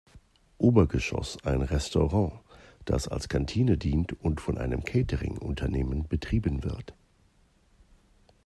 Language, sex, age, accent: German, male, 40-49, Deutschland Deutsch